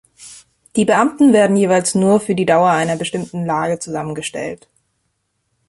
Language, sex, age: German, female, 19-29